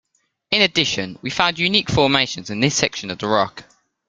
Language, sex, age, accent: English, male, under 19, England English